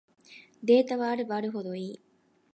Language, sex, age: Japanese, female, 19-29